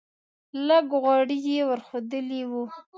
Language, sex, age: Pashto, female, 30-39